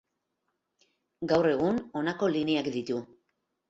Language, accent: Basque, Mendebalekoa (Araba, Bizkaia, Gipuzkoako mendebaleko herri batzuk)